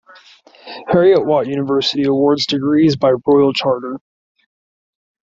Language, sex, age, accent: English, male, 30-39, United States English